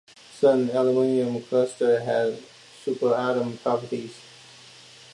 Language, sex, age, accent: English, male, 19-29, Hong Kong English